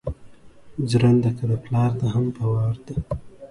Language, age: Pashto, 19-29